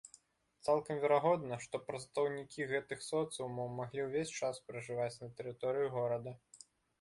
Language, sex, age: Belarusian, male, 19-29